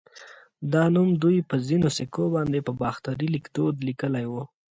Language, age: Pashto, 19-29